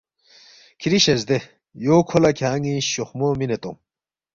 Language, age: Balti, 30-39